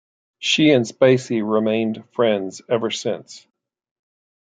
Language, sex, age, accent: English, male, 60-69, United States English